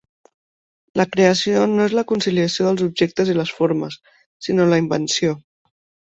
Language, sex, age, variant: Catalan, female, 30-39, Central